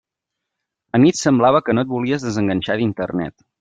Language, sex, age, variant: Catalan, male, 30-39, Central